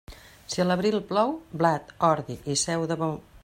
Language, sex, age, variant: Catalan, female, 50-59, Central